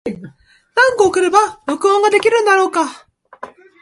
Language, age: Japanese, 19-29